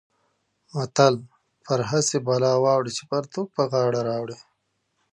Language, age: Pashto, 30-39